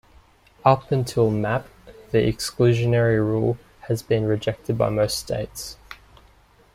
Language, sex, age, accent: English, male, 19-29, Australian English